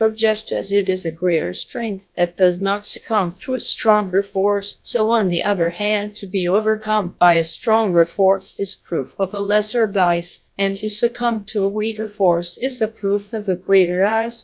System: TTS, GlowTTS